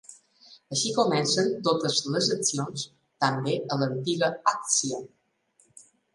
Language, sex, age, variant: Catalan, female, 40-49, Balear